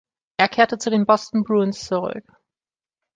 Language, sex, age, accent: German, female, 19-29, Deutschland Deutsch